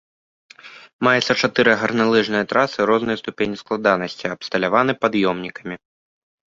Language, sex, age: Belarusian, male, under 19